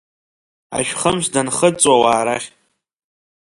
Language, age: Abkhazian, under 19